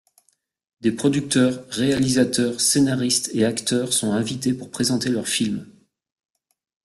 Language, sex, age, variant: French, male, 40-49, Français de métropole